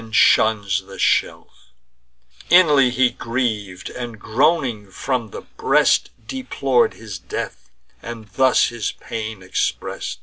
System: none